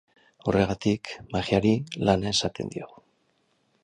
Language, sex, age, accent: Basque, male, 50-59, Erdialdekoa edo Nafarra (Gipuzkoa, Nafarroa)